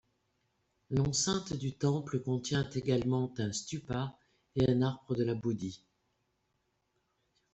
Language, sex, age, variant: French, female, 60-69, Français de métropole